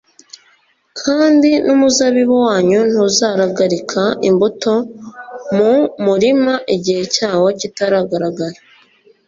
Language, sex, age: Kinyarwanda, female, 19-29